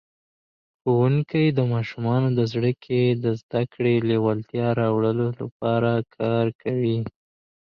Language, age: Pashto, 19-29